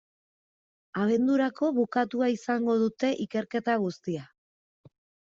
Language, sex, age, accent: Basque, female, 30-39, Erdialdekoa edo Nafarra (Gipuzkoa, Nafarroa)